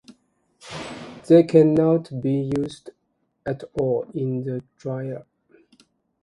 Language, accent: English, United States English